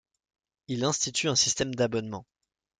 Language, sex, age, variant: French, male, 19-29, Français de métropole